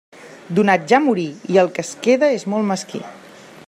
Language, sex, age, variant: Catalan, female, 30-39, Central